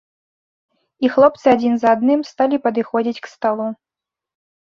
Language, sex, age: Belarusian, female, 19-29